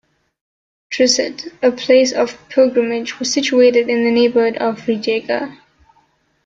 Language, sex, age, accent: English, female, 19-29, United States English